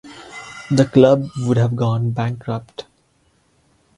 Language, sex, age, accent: English, male, 19-29, India and South Asia (India, Pakistan, Sri Lanka)